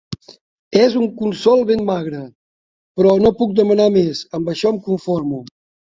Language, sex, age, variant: Catalan, male, 60-69, Septentrional